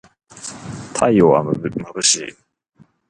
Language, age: Japanese, 19-29